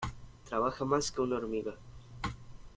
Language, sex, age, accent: Spanish, male, 19-29, España: Sur peninsular (Andalucia, Extremadura, Murcia)